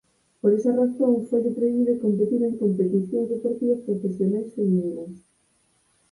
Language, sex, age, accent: Galician, female, 30-39, Normativo (estándar)